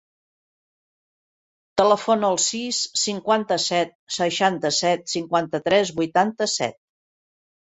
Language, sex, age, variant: Catalan, female, 60-69, Central